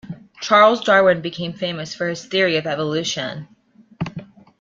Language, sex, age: English, female, 19-29